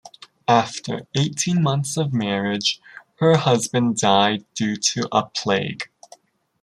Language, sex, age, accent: English, male, 19-29, Canadian English